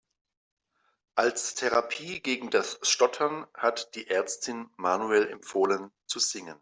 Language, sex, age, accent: German, male, 30-39, Deutschland Deutsch